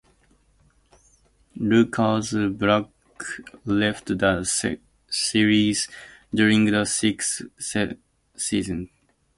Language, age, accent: English, 19-29, United States English